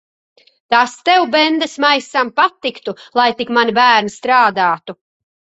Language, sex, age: Latvian, female, 40-49